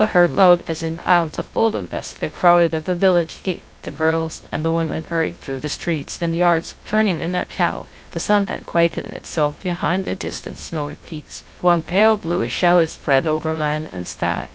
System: TTS, GlowTTS